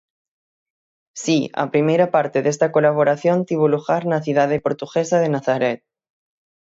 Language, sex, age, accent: Galician, male, 19-29, Atlántico (seseo e gheada); Normativo (estándar)